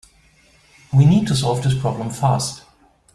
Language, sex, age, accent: English, male, 40-49, United States English